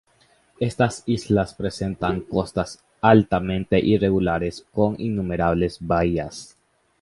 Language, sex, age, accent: Spanish, male, under 19, América central